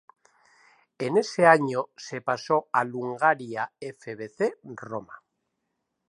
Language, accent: Spanish, España: Norte peninsular (Asturias, Castilla y León, Cantabria, País Vasco, Navarra, Aragón, La Rioja, Guadalajara, Cuenca)